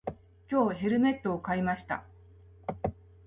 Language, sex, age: Japanese, female, 60-69